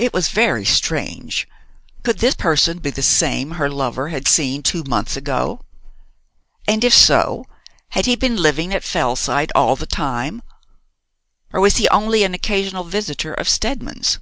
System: none